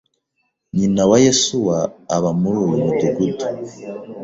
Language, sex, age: Kinyarwanda, male, 19-29